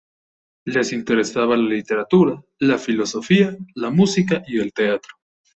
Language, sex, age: Spanish, male, 19-29